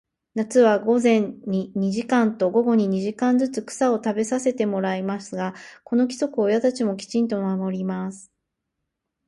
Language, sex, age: Japanese, female, 40-49